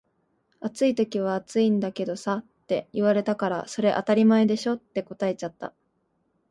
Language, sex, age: Japanese, female, 19-29